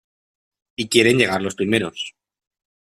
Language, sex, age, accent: Spanish, male, 19-29, España: Norte peninsular (Asturias, Castilla y León, Cantabria, País Vasco, Navarra, Aragón, La Rioja, Guadalajara, Cuenca)